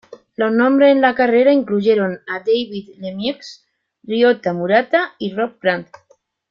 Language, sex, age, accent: Spanish, female, 40-49, España: Sur peninsular (Andalucia, Extremadura, Murcia)